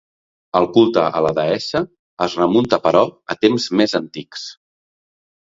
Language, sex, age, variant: Catalan, male, 40-49, Central